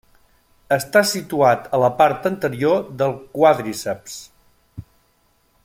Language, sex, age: Catalan, male, 60-69